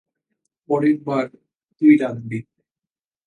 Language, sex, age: Bengali, male, 19-29